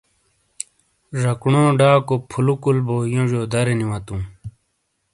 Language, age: Shina, 30-39